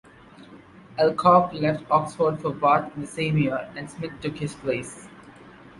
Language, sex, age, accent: English, male, 19-29, India and South Asia (India, Pakistan, Sri Lanka)